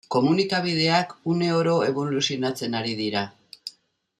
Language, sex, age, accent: Basque, female, 60-69, Mendebalekoa (Araba, Bizkaia, Gipuzkoako mendebaleko herri batzuk)